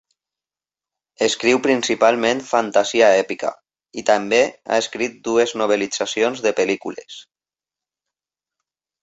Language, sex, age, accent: Catalan, male, 30-39, valencià